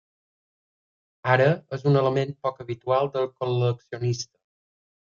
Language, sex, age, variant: Catalan, male, 19-29, Balear